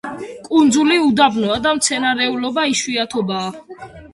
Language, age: Georgian, under 19